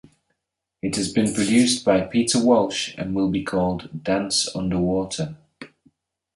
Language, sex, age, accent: English, male, 30-39, England English